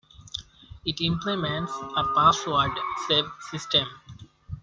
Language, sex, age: English, male, 19-29